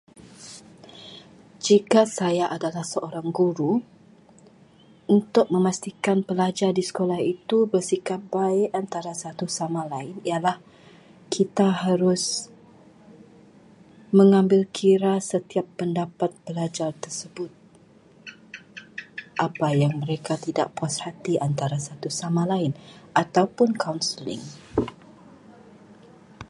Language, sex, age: Malay, female, 40-49